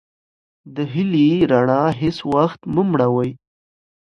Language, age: Pashto, under 19